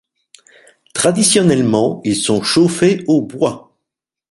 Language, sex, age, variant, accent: French, male, 60-69, Français d'Europe, Français de Belgique